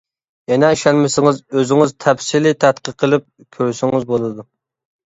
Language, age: Uyghur, 19-29